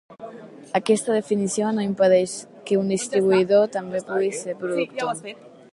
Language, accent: Catalan, gironí